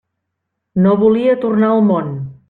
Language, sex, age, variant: Catalan, female, 30-39, Central